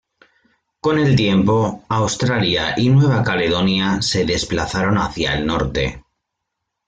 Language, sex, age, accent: Spanish, male, 30-39, España: Norte peninsular (Asturias, Castilla y León, Cantabria, País Vasco, Navarra, Aragón, La Rioja, Guadalajara, Cuenca)